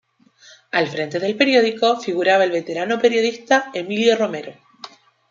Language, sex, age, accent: Spanish, female, 19-29, Chileno: Chile, Cuyo